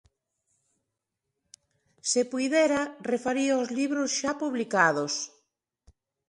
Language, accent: Galician, Neofalante